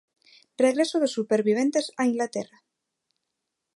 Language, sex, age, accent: Galician, female, 19-29, Neofalante